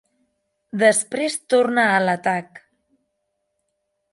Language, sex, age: Catalan, female, 30-39